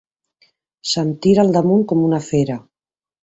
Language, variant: Catalan, Central